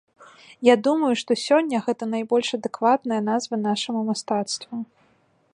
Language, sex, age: Belarusian, female, 19-29